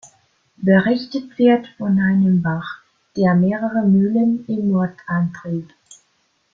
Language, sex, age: German, female, 19-29